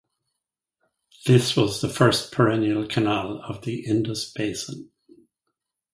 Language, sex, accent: English, male, Irish English